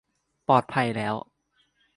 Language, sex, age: Thai, male, 19-29